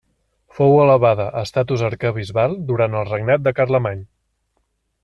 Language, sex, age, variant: Catalan, male, 30-39, Nord-Occidental